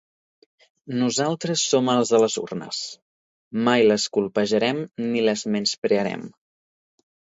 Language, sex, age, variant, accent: Catalan, male, 19-29, Central, central